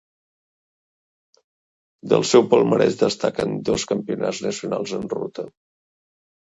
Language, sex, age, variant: Catalan, male, 50-59, Central